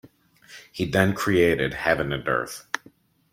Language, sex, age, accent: English, male, 40-49, United States English